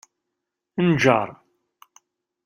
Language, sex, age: Kabyle, male, 50-59